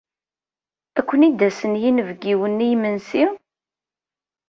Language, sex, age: Kabyle, female, 30-39